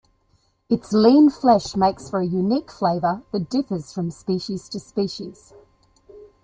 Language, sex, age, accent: English, female, 50-59, Australian English